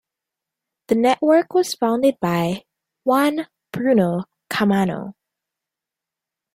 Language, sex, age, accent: English, female, under 19, West Indies and Bermuda (Bahamas, Bermuda, Jamaica, Trinidad)